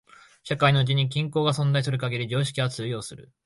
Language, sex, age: Japanese, male, 19-29